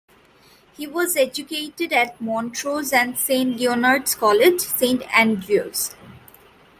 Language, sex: English, female